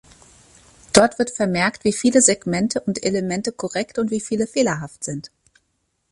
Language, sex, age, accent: German, female, 30-39, Deutschland Deutsch